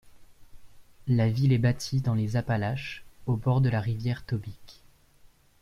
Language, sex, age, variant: French, male, 19-29, Français de métropole